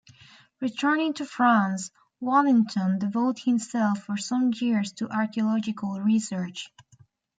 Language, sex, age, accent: English, female, 19-29, Irish English